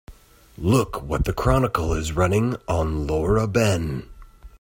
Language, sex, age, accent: English, male, 19-29, United States English